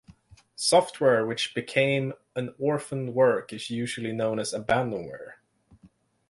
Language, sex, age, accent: English, male, 19-29, Canadian English